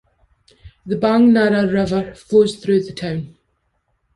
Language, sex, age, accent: English, female, 30-39, Scottish English